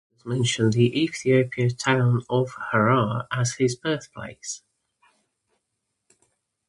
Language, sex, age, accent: English, female, 50-59, England English